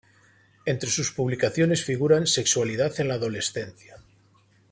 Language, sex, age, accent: Spanish, male, 40-49, España: Norte peninsular (Asturias, Castilla y León, Cantabria, País Vasco, Navarra, Aragón, La Rioja, Guadalajara, Cuenca)